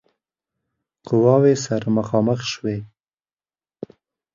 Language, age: Pashto, 19-29